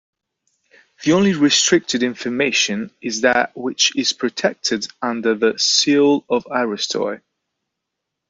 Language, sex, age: English, male, 30-39